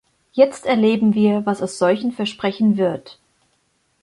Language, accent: German, Deutschland Deutsch